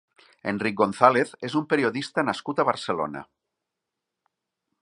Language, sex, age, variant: Catalan, male, 40-49, Nord-Occidental